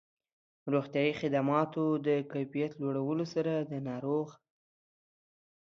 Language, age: Pashto, 19-29